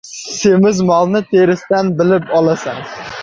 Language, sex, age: Uzbek, male, under 19